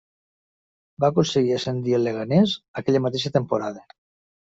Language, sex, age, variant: Catalan, male, 50-59, Nord-Occidental